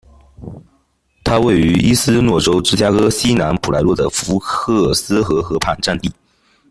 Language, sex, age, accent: Chinese, male, under 19, 出生地：福建省